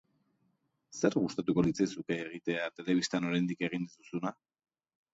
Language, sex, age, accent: Basque, male, 40-49, Erdialdekoa edo Nafarra (Gipuzkoa, Nafarroa)